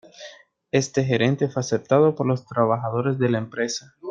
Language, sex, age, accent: Spanish, male, 19-29, América central